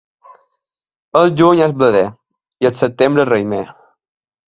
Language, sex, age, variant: Catalan, male, 19-29, Balear